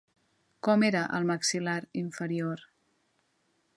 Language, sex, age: Catalan, female, 40-49